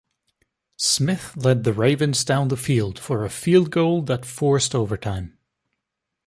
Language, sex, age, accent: English, male, 19-29, United States English